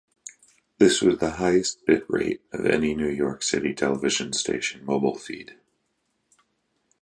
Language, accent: English, United States English